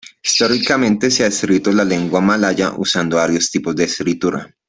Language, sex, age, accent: Spanish, male, 19-29, Andino-Pacífico: Colombia, Perú, Ecuador, oeste de Bolivia y Venezuela andina